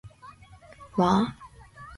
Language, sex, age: Japanese, female, under 19